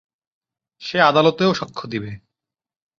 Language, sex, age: Bengali, male, 30-39